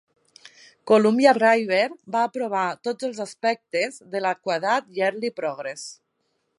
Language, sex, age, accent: Catalan, female, 30-39, valencià